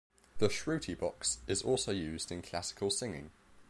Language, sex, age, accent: English, male, under 19, England English